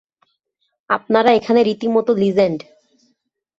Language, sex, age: Bengali, female, 30-39